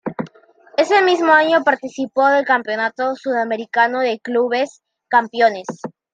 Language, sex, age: Spanish, female, 30-39